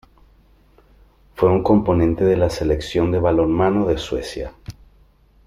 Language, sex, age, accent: Spanish, male, 40-49, Caribe: Cuba, Venezuela, Puerto Rico, República Dominicana, Panamá, Colombia caribeña, México caribeño, Costa del golfo de México